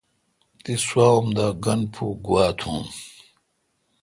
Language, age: Kalkoti, 50-59